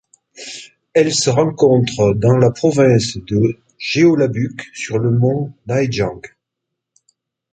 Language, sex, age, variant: French, male, 50-59, Français de métropole